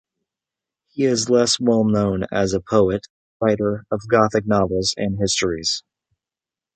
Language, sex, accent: English, male, United States English